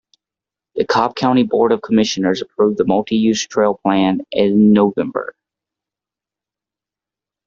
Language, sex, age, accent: English, male, 30-39, United States English